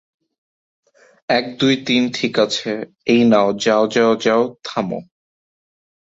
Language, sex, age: Bengali, male, 19-29